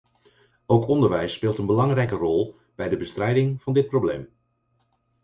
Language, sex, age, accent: Dutch, male, 50-59, Nederlands Nederlands